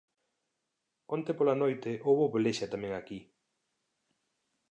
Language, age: Galician, 40-49